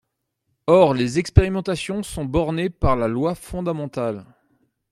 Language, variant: French, Français de métropole